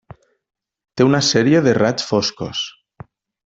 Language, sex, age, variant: Catalan, male, 30-39, Nord-Occidental